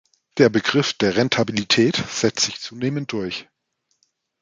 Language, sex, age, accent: German, male, 40-49, Deutschland Deutsch